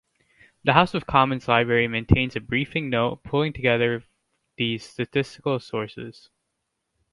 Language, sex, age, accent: English, male, under 19, United States English